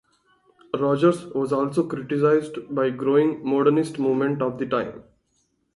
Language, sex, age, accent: English, male, 19-29, India and South Asia (India, Pakistan, Sri Lanka)